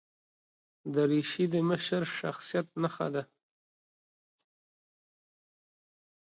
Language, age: Pashto, 30-39